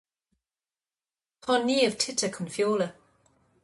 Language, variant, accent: Irish, Gaeilge na Mumhan, Cainteoir líofa, ní ó dhúchas